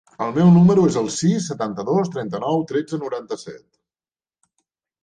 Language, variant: Catalan, Central